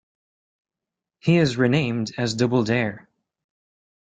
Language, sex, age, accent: English, male, 19-29, Filipino